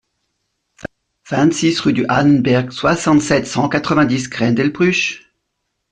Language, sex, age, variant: French, male, 40-49, Français de métropole